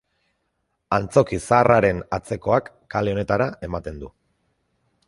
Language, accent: Basque, Erdialdekoa edo Nafarra (Gipuzkoa, Nafarroa)